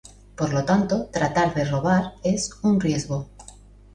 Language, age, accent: Spanish, 40-49, España: Centro-Sur peninsular (Madrid, Toledo, Castilla-La Mancha)